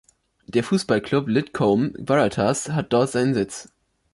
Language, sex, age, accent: German, male, under 19, Deutschland Deutsch